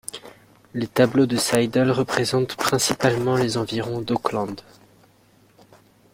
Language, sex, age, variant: French, male, 30-39, Français de métropole